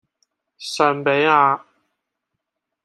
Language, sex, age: Cantonese, male, 19-29